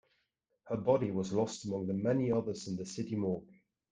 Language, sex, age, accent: English, male, 30-39, England English